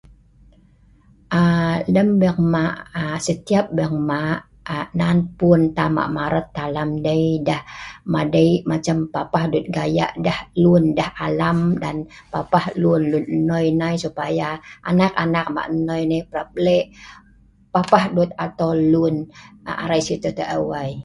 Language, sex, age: Sa'ban, female, 50-59